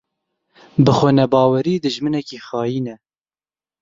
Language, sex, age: Kurdish, male, 19-29